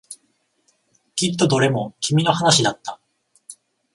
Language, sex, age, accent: Japanese, male, 40-49, 関西